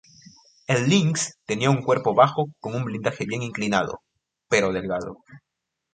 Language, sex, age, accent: Spanish, male, under 19, Andino-Pacífico: Colombia, Perú, Ecuador, oeste de Bolivia y Venezuela andina